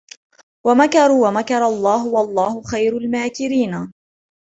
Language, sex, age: Arabic, female, 19-29